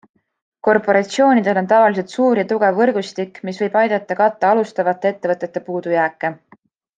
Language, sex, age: Estonian, female, 19-29